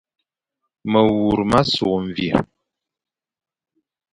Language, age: Fang, 40-49